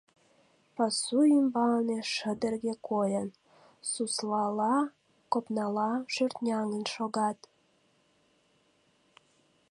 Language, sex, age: Mari, female, 19-29